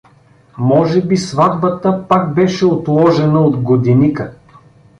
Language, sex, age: Bulgarian, male, 40-49